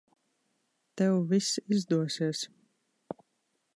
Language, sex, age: Latvian, female, 30-39